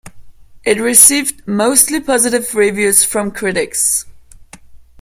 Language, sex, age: English, female, 19-29